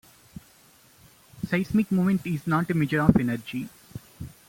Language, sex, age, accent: English, male, 19-29, India and South Asia (India, Pakistan, Sri Lanka)